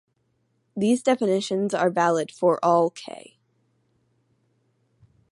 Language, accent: English, United States English